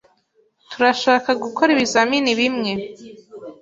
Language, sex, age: Kinyarwanda, female, 19-29